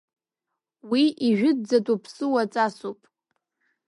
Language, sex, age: Abkhazian, female, under 19